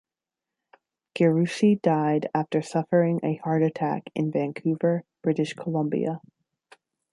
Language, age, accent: English, 30-39, United States English